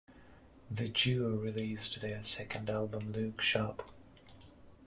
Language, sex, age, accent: English, male, 30-39, England English